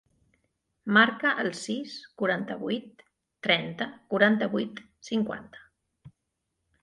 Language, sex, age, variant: Catalan, female, 50-59, Central